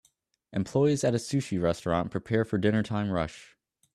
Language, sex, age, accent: English, male, 19-29, United States English